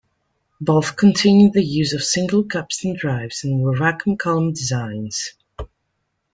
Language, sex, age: English, female, 40-49